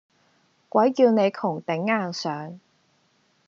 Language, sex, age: Cantonese, female, 19-29